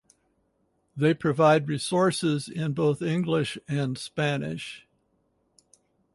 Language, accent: English, United States English